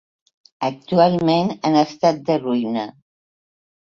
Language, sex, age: Catalan, female, 60-69